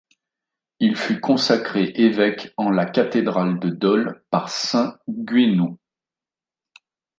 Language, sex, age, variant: French, male, 40-49, Français de métropole